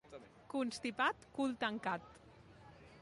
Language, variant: Catalan, Central